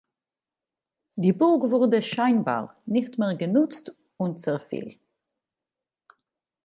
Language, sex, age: German, female, 40-49